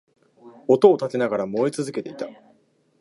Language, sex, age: Japanese, male, under 19